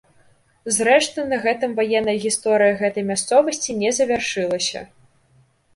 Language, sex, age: Belarusian, female, 19-29